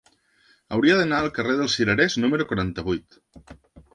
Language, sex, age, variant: Catalan, male, 30-39, Nord-Occidental